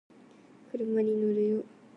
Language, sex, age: Japanese, female, 19-29